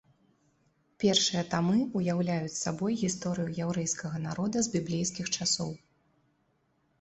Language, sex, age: Belarusian, female, 30-39